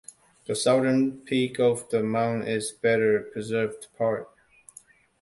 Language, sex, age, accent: English, male, 19-29, Hong Kong English